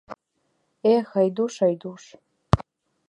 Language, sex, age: Mari, female, under 19